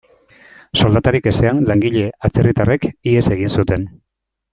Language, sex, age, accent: Basque, male, 40-49, Mendebalekoa (Araba, Bizkaia, Gipuzkoako mendebaleko herri batzuk)